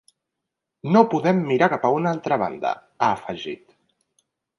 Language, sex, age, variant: Catalan, female, 30-39, Central